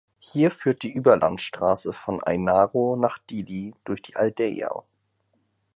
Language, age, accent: German, 19-29, Deutschland Deutsch